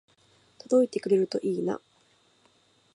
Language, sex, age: Japanese, female, 19-29